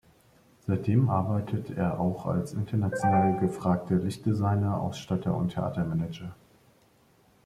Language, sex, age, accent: German, male, 30-39, Deutschland Deutsch